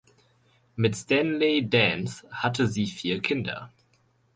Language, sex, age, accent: German, male, 19-29, Deutschland Deutsch